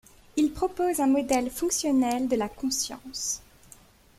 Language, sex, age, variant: French, female, 19-29, Français de métropole